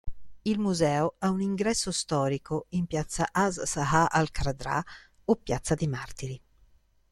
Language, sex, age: Italian, female, 50-59